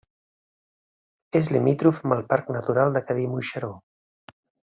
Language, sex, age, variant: Catalan, male, 40-49, Central